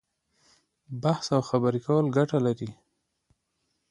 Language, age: Pashto, 30-39